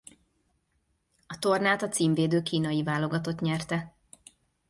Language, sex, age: Hungarian, female, 40-49